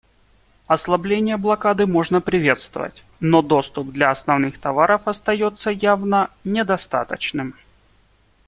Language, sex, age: Russian, male, 19-29